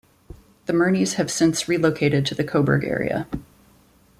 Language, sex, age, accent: English, female, 40-49, United States English